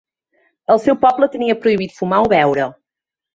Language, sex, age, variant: Catalan, female, 30-39, Central